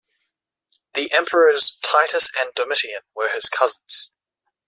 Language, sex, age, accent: English, male, 19-29, Australian English